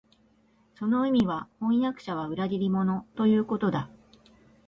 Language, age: Japanese, 40-49